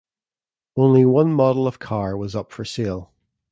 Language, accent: English, Northern Irish